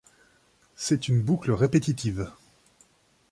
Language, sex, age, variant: French, male, 30-39, Français de métropole